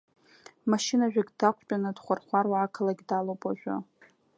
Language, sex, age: Abkhazian, female, 19-29